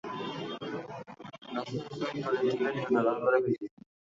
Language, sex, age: Bengali, male, 19-29